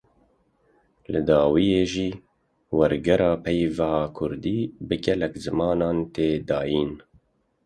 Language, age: Kurdish, 30-39